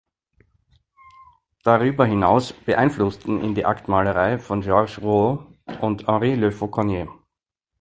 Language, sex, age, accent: German, male, 40-49, Österreichisches Deutsch